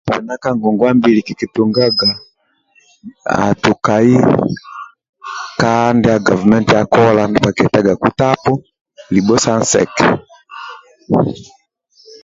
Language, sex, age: Amba (Uganda), male, 40-49